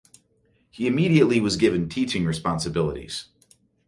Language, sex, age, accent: English, male, 40-49, United States English